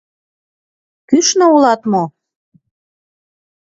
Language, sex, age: Mari, female, 19-29